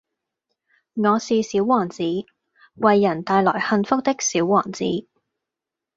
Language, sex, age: Cantonese, female, 19-29